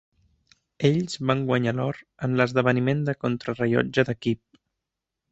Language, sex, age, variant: Catalan, male, 19-29, Central